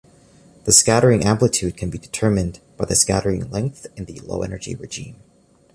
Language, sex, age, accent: English, male, 19-29, United States English